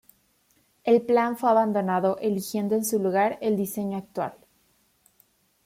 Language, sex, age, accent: Spanish, female, 19-29, México